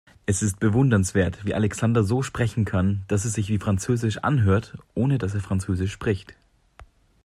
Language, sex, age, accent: German, male, 19-29, Deutschland Deutsch